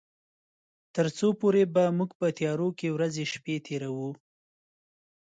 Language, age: Pashto, 30-39